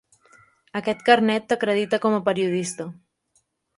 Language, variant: Catalan, Central